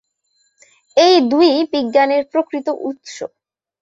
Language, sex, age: Bengali, female, 19-29